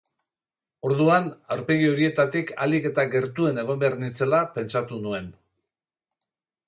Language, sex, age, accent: Basque, male, 60-69, Erdialdekoa edo Nafarra (Gipuzkoa, Nafarroa)